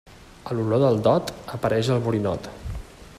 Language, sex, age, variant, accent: Catalan, male, 40-49, Central, central